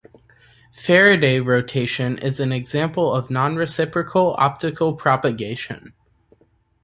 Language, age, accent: English, 19-29, United States English